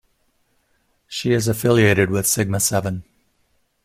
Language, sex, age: English, male, 60-69